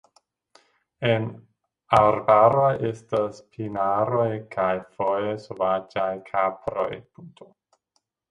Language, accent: Esperanto, Internacia